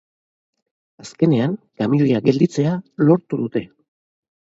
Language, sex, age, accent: Basque, male, 50-59, Erdialdekoa edo Nafarra (Gipuzkoa, Nafarroa)